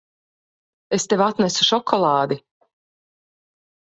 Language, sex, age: Latvian, female, 40-49